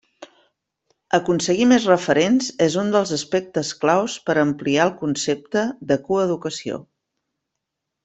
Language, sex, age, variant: Catalan, female, 50-59, Central